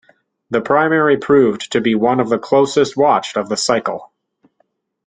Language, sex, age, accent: English, male, 30-39, United States English